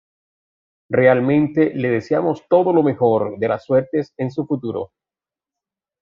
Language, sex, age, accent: Spanish, male, 30-39, Caribe: Cuba, Venezuela, Puerto Rico, República Dominicana, Panamá, Colombia caribeña, México caribeño, Costa del golfo de México